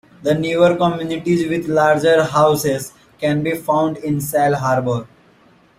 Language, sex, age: English, male, 19-29